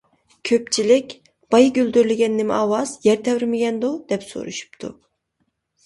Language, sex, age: Uyghur, female, 19-29